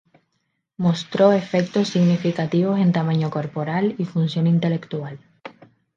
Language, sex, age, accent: Spanish, female, 19-29, España: Islas Canarias